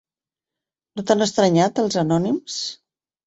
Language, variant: Catalan, Nord-Occidental